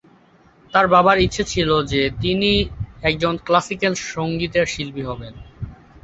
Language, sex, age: Bengali, male, under 19